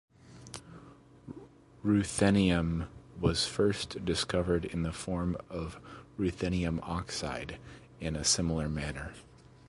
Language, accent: English, United States English